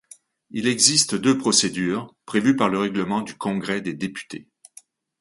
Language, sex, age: French, male, 60-69